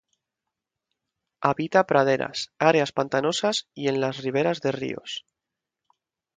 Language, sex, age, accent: Spanish, male, 19-29, España: Centro-Sur peninsular (Madrid, Toledo, Castilla-La Mancha)